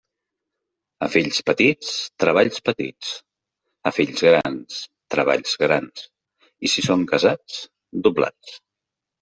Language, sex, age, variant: Catalan, male, 50-59, Central